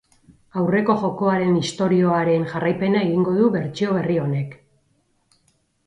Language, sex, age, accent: Basque, female, 40-49, Erdialdekoa edo Nafarra (Gipuzkoa, Nafarroa)